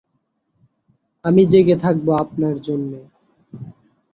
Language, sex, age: Bengali, male, under 19